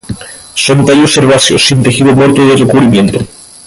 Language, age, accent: Spanish, 19-29, España: Islas Canarias